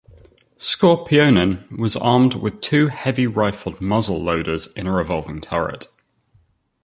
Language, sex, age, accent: English, male, 30-39, England English